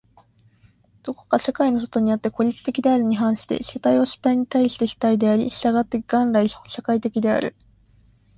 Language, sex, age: Japanese, female, under 19